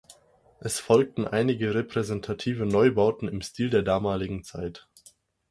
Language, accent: German, Deutschland Deutsch